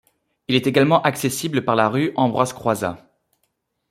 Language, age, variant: French, 19-29, Français de métropole